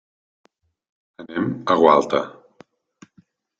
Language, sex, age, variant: Catalan, male, 40-49, Central